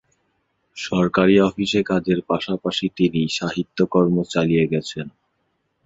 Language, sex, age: Bengali, male, 19-29